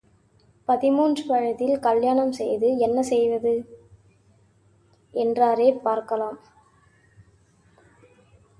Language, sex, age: Tamil, female, 19-29